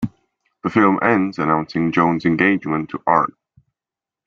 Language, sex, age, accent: English, male, 19-29, England English